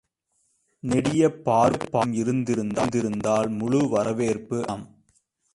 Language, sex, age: Tamil, male, 19-29